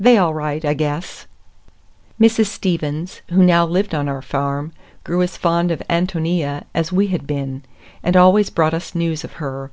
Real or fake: real